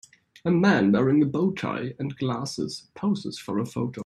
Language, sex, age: English, male, 19-29